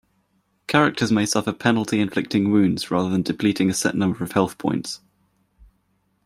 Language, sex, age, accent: English, male, 19-29, England English